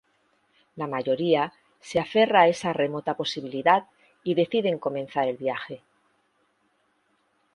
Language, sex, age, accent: Spanish, female, 50-59, España: Centro-Sur peninsular (Madrid, Toledo, Castilla-La Mancha)